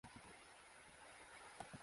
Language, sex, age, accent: Chinese, male, 19-29, 出生地：北京市